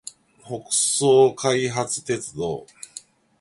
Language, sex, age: Japanese, male, 50-59